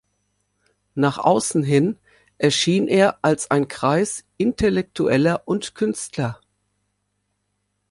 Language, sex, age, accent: German, female, 60-69, Deutschland Deutsch